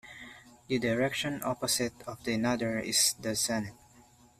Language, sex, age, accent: English, male, under 19, Filipino